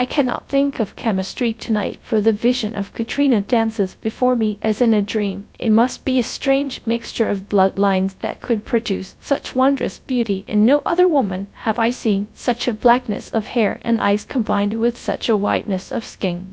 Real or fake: fake